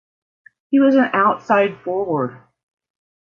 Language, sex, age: English, female, 50-59